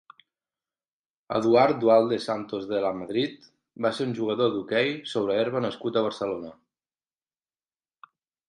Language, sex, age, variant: Catalan, male, 40-49, Central